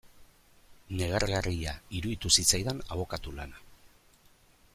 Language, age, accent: Basque, 50-59, Erdialdekoa edo Nafarra (Gipuzkoa, Nafarroa)